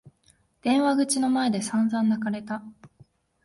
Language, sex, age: Japanese, female, 19-29